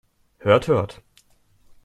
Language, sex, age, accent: German, male, under 19, Deutschland Deutsch